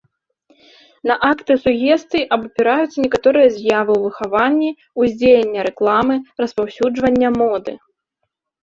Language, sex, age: Belarusian, female, 19-29